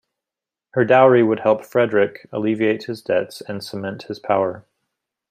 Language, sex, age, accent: English, male, 30-39, United States English